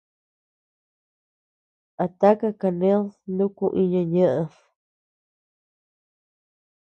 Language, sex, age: Tepeuxila Cuicatec, female, 19-29